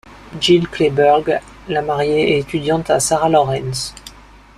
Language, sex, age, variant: French, male, 30-39, Français de métropole